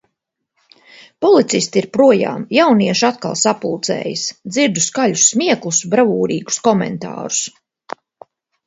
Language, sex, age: Latvian, female, 50-59